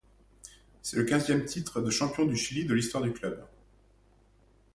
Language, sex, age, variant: French, male, 40-49, Français de métropole